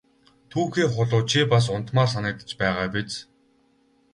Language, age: Mongolian, 19-29